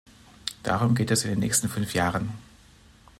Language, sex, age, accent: German, male, 30-39, Deutschland Deutsch